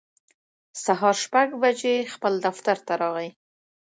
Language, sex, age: Pashto, female, 30-39